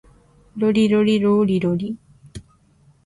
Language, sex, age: Japanese, female, 19-29